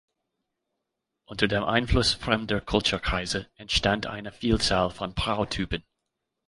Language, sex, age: German, male, 40-49